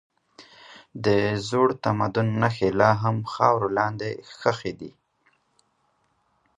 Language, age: Pashto, 30-39